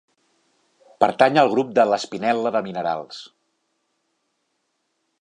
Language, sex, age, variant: Catalan, male, 40-49, Central